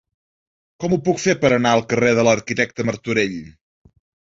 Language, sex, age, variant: Catalan, male, 19-29, Central